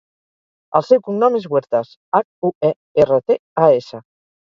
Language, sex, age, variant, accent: Catalan, female, 50-59, Central, central